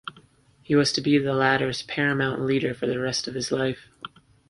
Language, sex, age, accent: English, male, 19-29, United States English